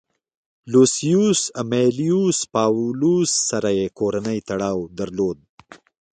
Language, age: Pashto, 50-59